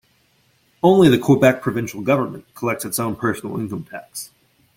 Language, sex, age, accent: English, male, 19-29, United States English